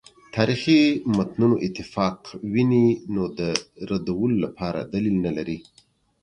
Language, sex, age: Pashto, male, 30-39